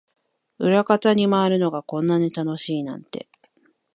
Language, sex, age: Japanese, female, 40-49